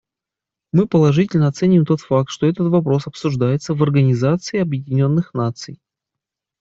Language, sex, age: Russian, male, 30-39